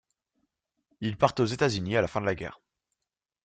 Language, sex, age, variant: French, male, 19-29, Français de métropole